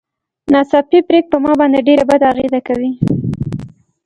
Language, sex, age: Pashto, female, 19-29